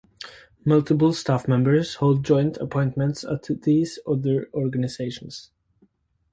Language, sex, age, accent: English, male, under 19, United States English